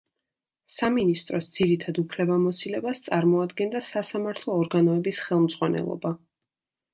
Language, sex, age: Georgian, female, 19-29